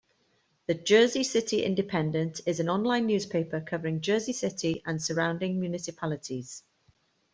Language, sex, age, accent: English, female, 40-49, Welsh English